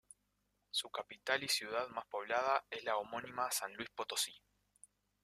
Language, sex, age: Spanish, male, 30-39